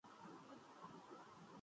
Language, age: Urdu, 19-29